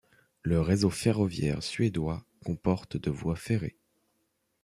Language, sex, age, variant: French, male, under 19, Français de métropole